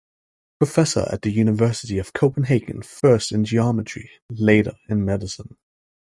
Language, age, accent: English, 19-29, United States English